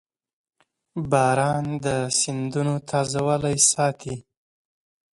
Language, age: Pashto, 30-39